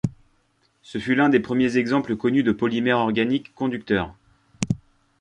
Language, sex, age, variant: French, male, 30-39, Français de métropole